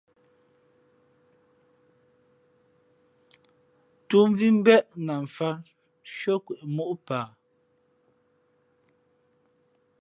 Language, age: Fe'fe', 19-29